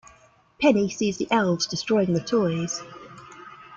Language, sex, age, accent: English, female, 30-39, England English